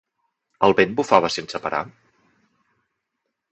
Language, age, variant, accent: Catalan, 30-39, Central, central